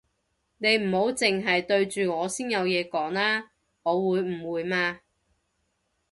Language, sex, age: Cantonese, female, 30-39